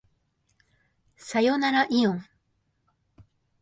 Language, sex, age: Japanese, female, 19-29